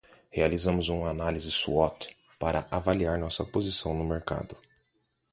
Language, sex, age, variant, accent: Portuguese, male, 19-29, Portuguese (Brasil), Paulista